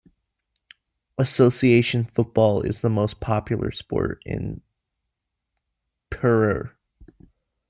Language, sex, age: English, male, 19-29